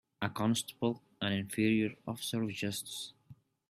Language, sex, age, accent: English, male, 19-29, United States English